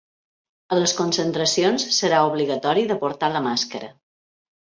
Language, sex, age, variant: Catalan, female, 50-59, Balear